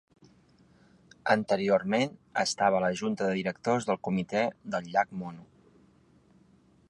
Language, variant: Catalan, Central